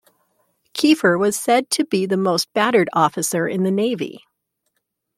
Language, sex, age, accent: English, female, 50-59, United States English